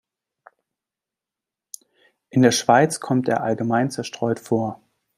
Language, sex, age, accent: German, male, 30-39, Deutschland Deutsch